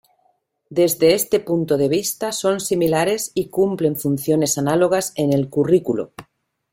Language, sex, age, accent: Spanish, female, 50-59, España: Norte peninsular (Asturias, Castilla y León, Cantabria, País Vasco, Navarra, Aragón, La Rioja, Guadalajara, Cuenca)